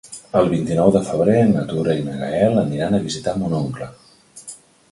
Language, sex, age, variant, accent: Catalan, male, 40-49, Central, tarragoní